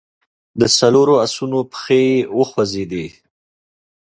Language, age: Pashto, 30-39